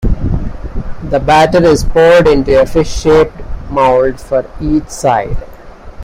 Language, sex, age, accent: English, male, 40-49, India and South Asia (India, Pakistan, Sri Lanka)